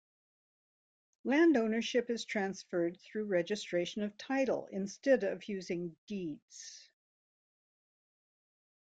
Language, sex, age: English, female, 70-79